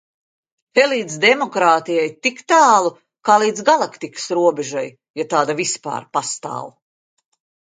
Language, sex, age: Latvian, female, 60-69